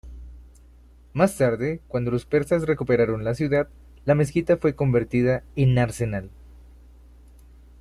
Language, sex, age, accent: Spanish, male, 30-39, Andino-Pacífico: Colombia, Perú, Ecuador, oeste de Bolivia y Venezuela andina